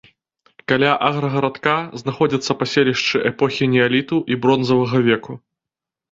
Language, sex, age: Belarusian, male, 30-39